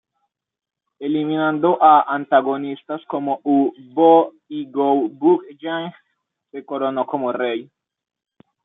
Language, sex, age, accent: Spanish, male, under 19, Caribe: Cuba, Venezuela, Puerto Rico, República Dominicana, Panamá, Colombia caribeña, México caribeño, Costa del golfo de México